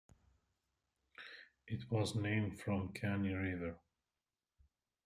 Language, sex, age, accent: English, male, 19-29, United States English